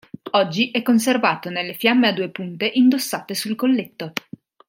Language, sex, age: Italian, female, 30-39